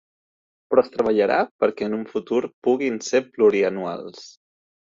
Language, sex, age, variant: Catalan, male, 30-39, Central